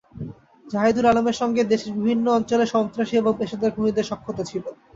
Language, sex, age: Bengali, male, 19-29